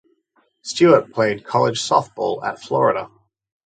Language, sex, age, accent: English, male, 30-39, Australian English